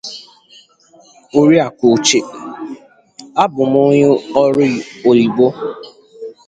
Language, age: Igbo, under 19